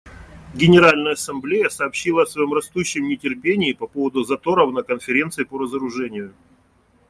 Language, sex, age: Russian, male, 40-49